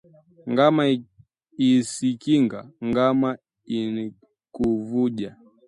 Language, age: Swahili, 19-29